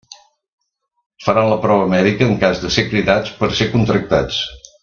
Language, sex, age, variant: Catalan, male, 70-79, Central